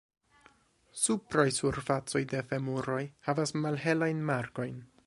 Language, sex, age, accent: Esperanto, male, 19-29, Internacia